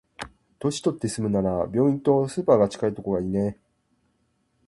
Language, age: Japanese, 19-29